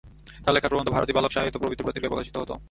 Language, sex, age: Bengali, female, 19-29